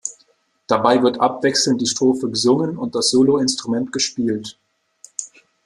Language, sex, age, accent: German, male, 19-29, Deutschland Deutsch